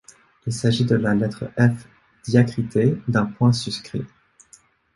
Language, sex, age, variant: French, male, 19-29, Français de métropole